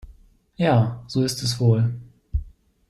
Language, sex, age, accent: German, male, 30-39, Deutschland Deutsch